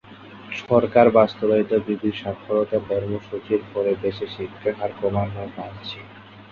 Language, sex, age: Bengali, male, under 19